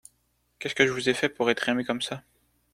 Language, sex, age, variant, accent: French, male, 19-29, Français d'Amérique du Nord, Français du Canada